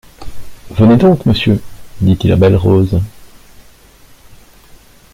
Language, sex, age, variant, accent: French, male, 50-59, Français d'Europe, Français de Belgique